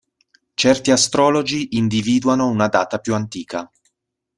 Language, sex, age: Italian, male, 30-39